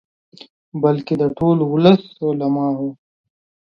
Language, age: Pashto, 30-39